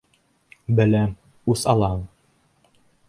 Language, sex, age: Bashkir, male, 19-29